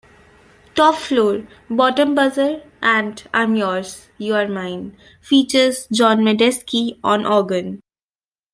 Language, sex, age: English, female, 19-29